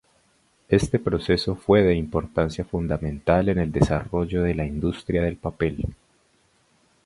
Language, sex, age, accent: Spanish, male, 30-39, Andino-Pacífico: Colombia, Perú, Ecuador, oeste de Bolivia y Venezuela andina